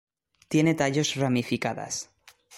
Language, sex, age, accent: Spanish, male, 19-29, España: Centro-Sur peninsular (Madrid, Toledo, Castilla-La Mancha)